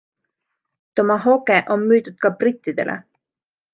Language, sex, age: Estonian, female, 19-29